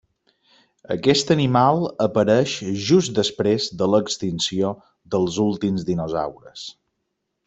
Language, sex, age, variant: Catalan, male, 40-49, Balear